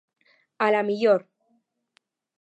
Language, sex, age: Catalan, female, under 19